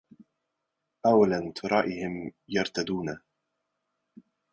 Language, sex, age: Arabic, male, 30-39